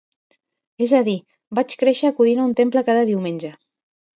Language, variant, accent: Catalan, Central, central